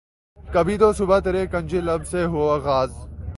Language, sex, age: Urdu, male, 19-29